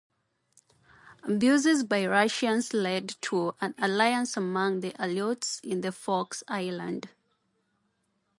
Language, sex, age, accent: English, female, 30-39, Kenyan